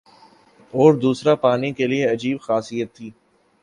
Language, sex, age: Urdu, male, 19-29